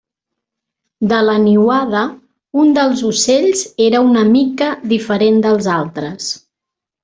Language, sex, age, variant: Catalan, female, 40-49, Central